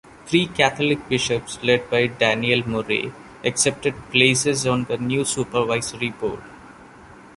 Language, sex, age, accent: English, male, 30-39, India and South Asia (India, Pakistan, Sri Lanka)